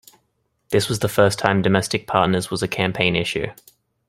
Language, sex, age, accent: English, male, 19-29, Australian English